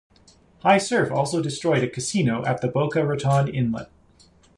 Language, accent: English, Canadian English